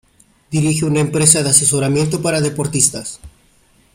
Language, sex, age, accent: Spanish, male, 19-29, México